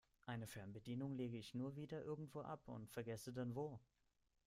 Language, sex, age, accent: German, male, 19-29, Deutschland Deutsch